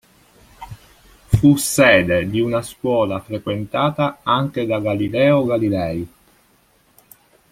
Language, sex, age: Italian, male, 40-49